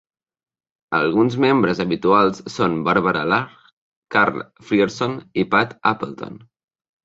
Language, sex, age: Catalan, male, under 19